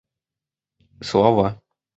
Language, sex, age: Russian, male, 19-29